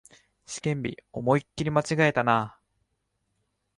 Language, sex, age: Japanese, male, under 19